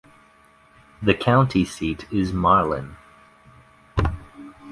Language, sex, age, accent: English, male, 19-29, Australian English